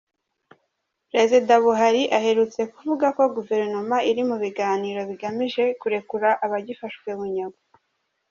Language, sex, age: Kinyarwanda, male, 30-39